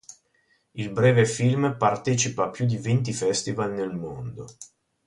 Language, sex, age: Italian, male, 30-39